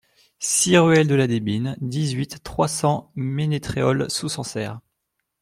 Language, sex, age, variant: French, male, 19-29, Français de métropole